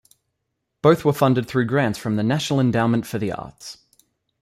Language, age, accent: English, 19-29, Australian English